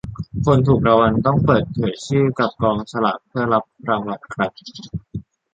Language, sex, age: Thai, male, under 19